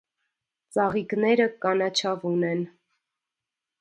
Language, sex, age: Armenian, female, 19-29